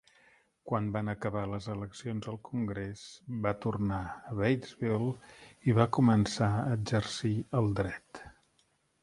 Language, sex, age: Catalan, male, 50-59